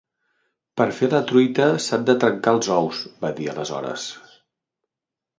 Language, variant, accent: Catalan, Central, central